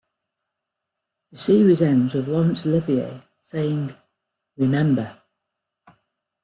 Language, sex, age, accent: English, female, 50-59, England English